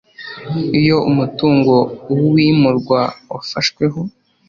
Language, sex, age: Kinyarwanda, male, under 19